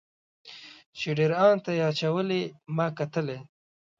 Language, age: Pashto, 19-29